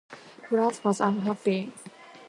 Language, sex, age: English, female, 19-29